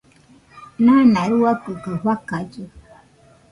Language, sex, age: Nüpode Huitoto, female, 40-49